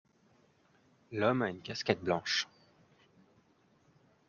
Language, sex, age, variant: French, male, 19-29, Français de métropole